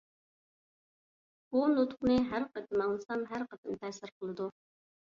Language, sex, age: Uyghur, female, 19-29